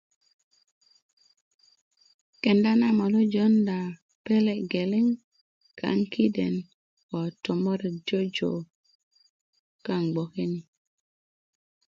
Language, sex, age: Kuku, female, 40-49